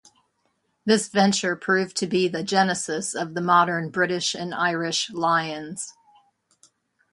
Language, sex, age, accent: English, female, 60-69, United States English